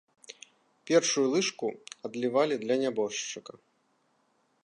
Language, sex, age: Belarusian, male, 40-49